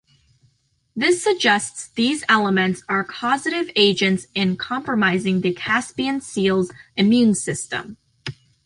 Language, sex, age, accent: English, female, under 19, United States English